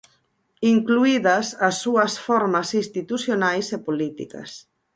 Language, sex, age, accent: Galician, female, 50-59, Atlántico (seseo e gheada)